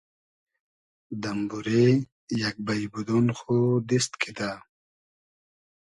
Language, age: Hazaragi, 30-39